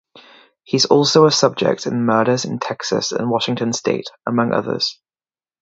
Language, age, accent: English, 19-29, England English